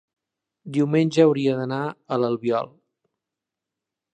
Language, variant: Catalan, Central